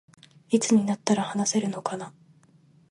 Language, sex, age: Japanese, female, under 19